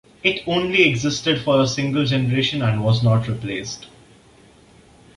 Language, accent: English, India and South Asia (India, Pakistan, Sri Lanka)